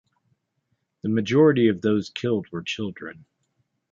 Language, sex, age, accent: English, male, 40-49, United States English